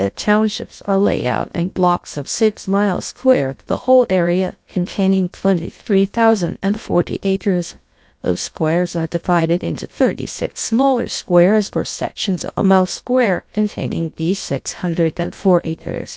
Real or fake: fake